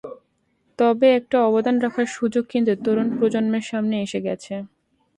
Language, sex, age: Bengali, female, 19-29